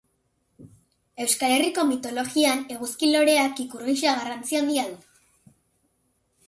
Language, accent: Basque, Erdialdekoa edo Nafarra (Gipuzkoa, Nafarroa)